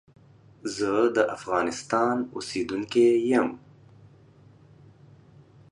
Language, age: Pashto, 30-39